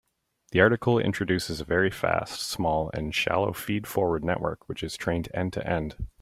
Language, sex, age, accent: English, male, 30-39, Canadian English